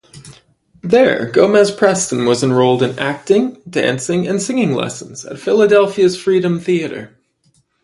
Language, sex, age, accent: English, male, 30-39, Canadian English